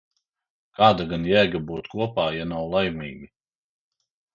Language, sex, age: Latvian, male, 40-49